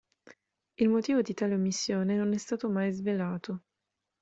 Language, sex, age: Italian, female, 19-29